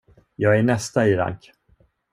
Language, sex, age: Swedish, male, 30-39